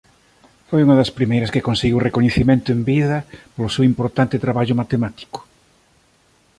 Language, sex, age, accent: Galician, male, 50-59, Normativo (estándar)